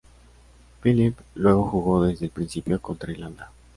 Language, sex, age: Spanish, male, 19-29